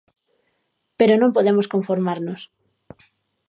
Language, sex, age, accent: Galician, female, 40-49, Oriental (común en zona oriental)